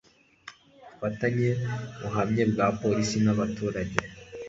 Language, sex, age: Kinyarwanda, male, 19-29